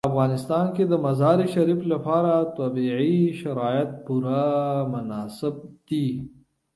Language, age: Pashto, 30-39